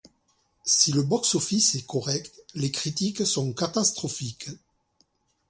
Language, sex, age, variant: French, male, 40-49, Français de métropole